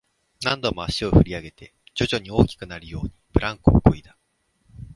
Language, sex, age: Japanese, male, 19-29